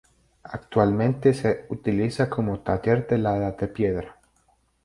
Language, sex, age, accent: Spanish, male, 19-29, Andino-Pacífico: Colombia, Perú, Ecuador, oeste de Bolivia y Venezuela andina